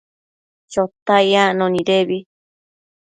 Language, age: Matsés, 19-29